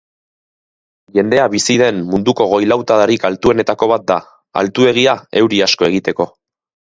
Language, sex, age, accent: Basque, male, 30-39, Mendebalekoa (Araba, Bizkaia, Gipuzkoako mendebaleko herri batzuk)